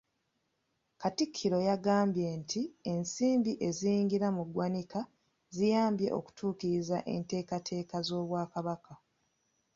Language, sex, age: Ganda, female, 19-29